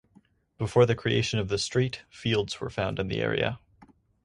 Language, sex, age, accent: English, male, under 19, United States English